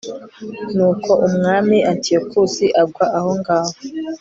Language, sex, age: Kinyarwanda, female, 19-29